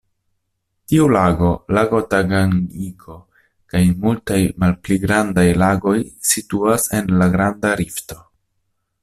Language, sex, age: Esperanto, male, 30-39